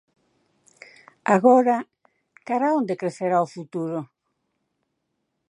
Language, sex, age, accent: Galician, female, 70-79, Atlántico (seseo e gheada)